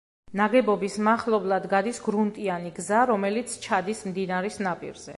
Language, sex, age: Georgian, female, 30-39